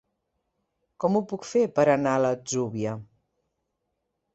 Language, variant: Catalan, Central